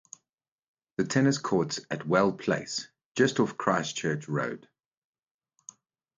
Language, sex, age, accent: English, male, 40-49, Southern African (South Africa, Zimbabwe, Namibia)